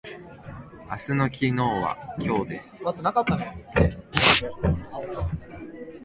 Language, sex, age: Japanese, male, 19-29